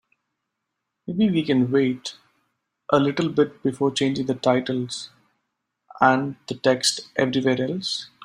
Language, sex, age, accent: English, male, 19-29, India and South Asia (India, Pakistan, Sri Lanka)